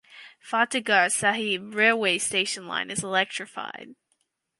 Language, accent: English, Canadian English